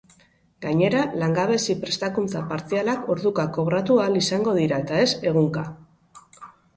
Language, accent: Basque, Mendebalekoa (Araba, Bizkaia, Gipuzkoako mendebaleko herri batzuk)